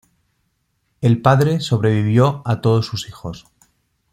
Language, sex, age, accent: Spanish, male, 40-49, España: Norte peninsular (Asturias, Castilla y León, Cantabria, País Vasco, Navarra, Aragón, La Rioja, Guadalajara, Cuenca)